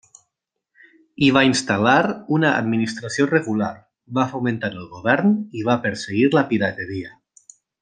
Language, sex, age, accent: Catalan, male, 19-29, valencià